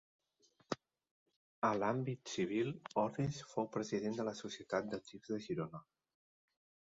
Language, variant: Catalan, Central